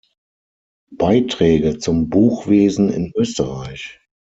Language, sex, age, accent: German, male, 40-49, Deutschland Deutsch